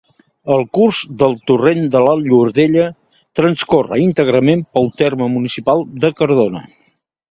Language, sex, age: Catalan, male, 60-69